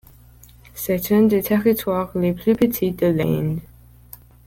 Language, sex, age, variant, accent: French, female, under 19, Français d'Amérique du Nord, Français du Canada